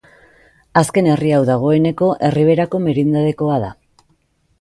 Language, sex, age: Basque, female, 40-49